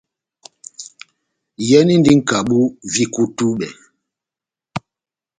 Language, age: Batanga, 70-79